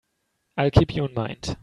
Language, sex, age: English, male, 19-29